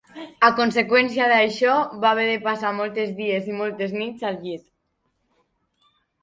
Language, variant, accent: Catalan, Nord-Occidental, nord-occidental